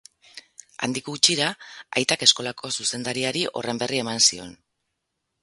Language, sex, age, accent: Basque, female, 40-49, Mendebalekoa (Araba, Bizkaia, Gipuzkoako mendebaleko herri batzuk)